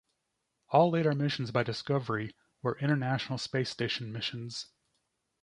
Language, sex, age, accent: English, male, 30-39, United States English